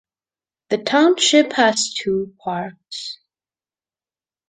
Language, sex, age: English, female, under 19